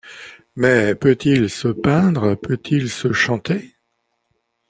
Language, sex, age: French, male, 50-59